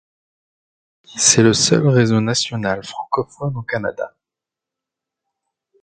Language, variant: French, Français de métropole